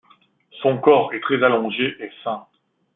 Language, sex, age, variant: French, male, 40-49, Français de métropole